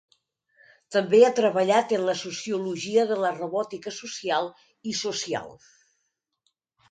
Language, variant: Catalan, Nord-Occidental